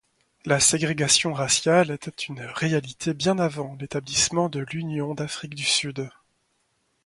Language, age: French, 40-49